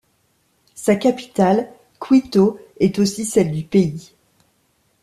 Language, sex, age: French, female, 40-49